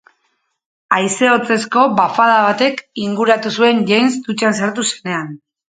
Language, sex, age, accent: Basque, female, 40-49, Mendebalekoa (Araba, Bizkaia, Gipuzkoako mendebaleko herri batzuk)